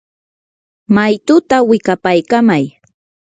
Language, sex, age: Yanahuanca Pasco Quechua, female, 19-29